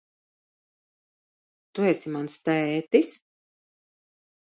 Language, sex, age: Latvian, female, 50-59